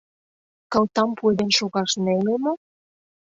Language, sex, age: Mari, female, 30-39